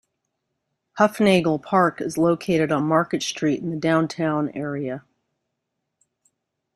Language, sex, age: English, female, 60-69